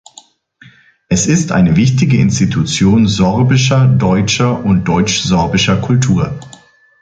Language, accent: German, Deutschland Deutsch